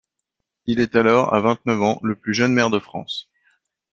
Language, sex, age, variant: French, male, 40-49, Français de métropole